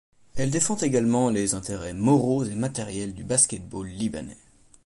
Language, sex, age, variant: French, male, 19-29, Français de métropole